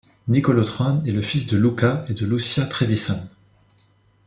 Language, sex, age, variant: French, male, 19-29, Français de métropole